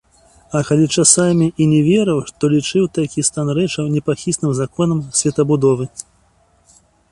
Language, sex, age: Belarusian, male, 40-49